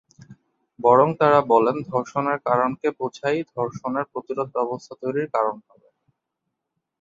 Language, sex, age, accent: Bengali, male, 19-29, Bangladeshi